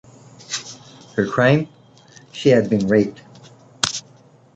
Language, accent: English, United States English